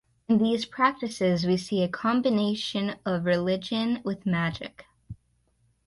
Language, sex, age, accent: English, female, 19-29, United States English